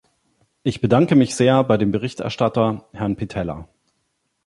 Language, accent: German, Deutschland Deutsch